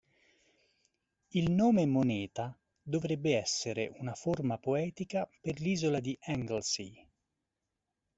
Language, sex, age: Italian, male, 40-49